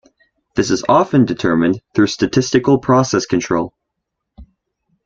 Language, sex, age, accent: English, male, under 19, Canadian English